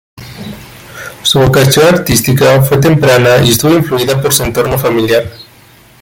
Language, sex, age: Spanish, male, 19-29